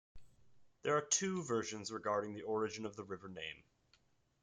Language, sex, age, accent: English, male, 19-29, United States English